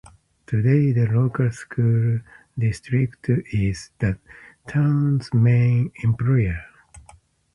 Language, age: English, 50-59